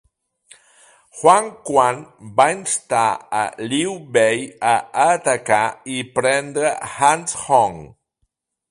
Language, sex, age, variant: Catalan, male, 50-59, Central